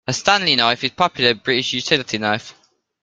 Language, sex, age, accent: English, male, under 19, England English